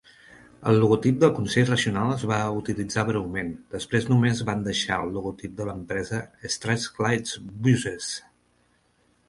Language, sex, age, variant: Catalan, male, 50-59, Central